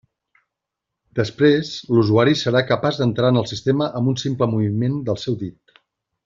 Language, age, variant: Catalan, 40-49, Central